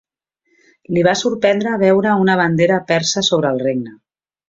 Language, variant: Catalan, Central